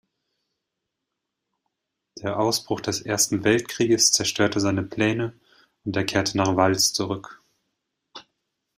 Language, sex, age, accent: German, male, 30-39, Deutschland Deutsch